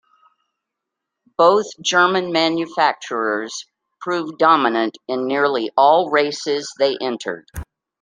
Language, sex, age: English, female, 60-69